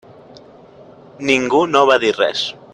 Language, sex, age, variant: Catalan, male, 30-39, Central